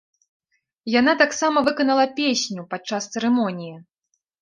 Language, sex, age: Belarusian, female, 30-39